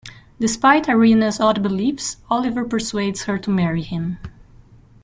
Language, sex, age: English, female, 40-49